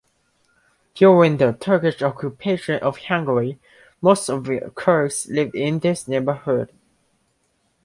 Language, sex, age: English, male, under 19